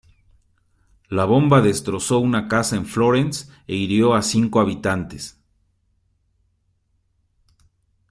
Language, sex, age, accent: Spanish, male, 30-39, México